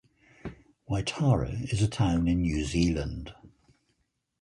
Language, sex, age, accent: English, male, 70-79, England English